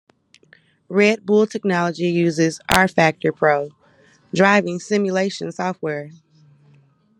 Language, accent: English, United States English